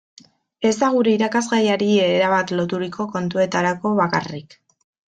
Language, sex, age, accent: Basque, female, 19-29, Mendebalekoa (Araba, Bizkaia, Gipuzkoako mendebaleko herri batzuk)